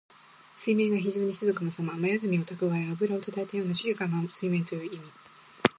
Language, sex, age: Japanese, female, 19-29